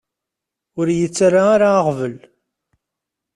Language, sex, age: Kabyle, male, 30-39